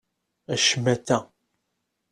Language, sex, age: Kabyle, male, 30-39